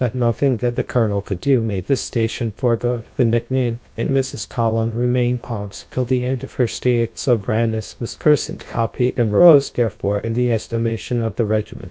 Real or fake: fake